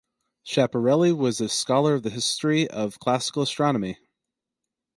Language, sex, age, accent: English, male, 30-39, United States English